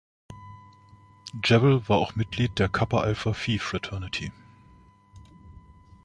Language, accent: German, Deutschland Deutsch